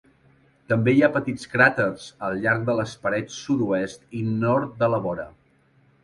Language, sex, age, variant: Catalan, male, 40-49, Central